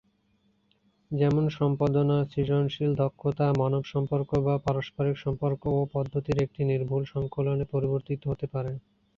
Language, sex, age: Bengali, male, 19-29